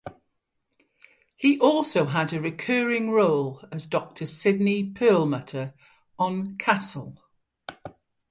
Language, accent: English, Welsh English